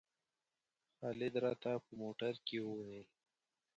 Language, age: Pashto, 19-29